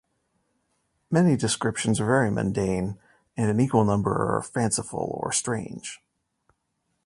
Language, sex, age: English, male, 40-49